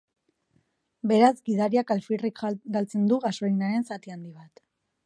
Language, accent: Basque, Erdialdekoa edo Nafarra (Gipuzkoa, Nafarroa)